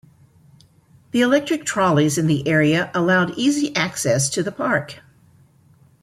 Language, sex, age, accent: English, female, 60-69, United States English